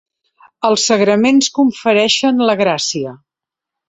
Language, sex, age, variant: Catalan, female, 60-69, Central